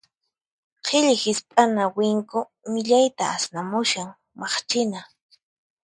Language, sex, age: Puno Quechua, female, 19-29